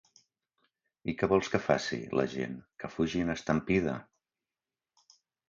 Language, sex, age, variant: Catalan, male, 50-59, Central